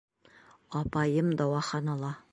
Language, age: Bashkir, 60-69